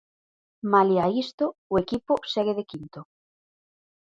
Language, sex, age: Galician, female, 19-29